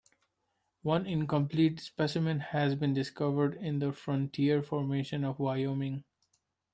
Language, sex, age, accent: English, male, 19-29, India and South Asia (India, Pakistan, Sri Lanka)